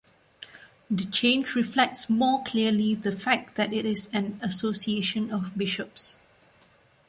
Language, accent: English, Malaysian English